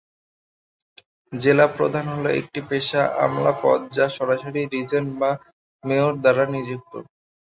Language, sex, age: Bengali, male, 19-29